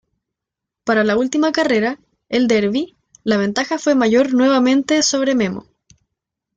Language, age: Spanish, 19-29